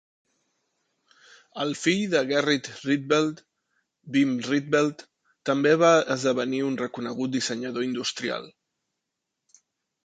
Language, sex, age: Catalan, male, 40-49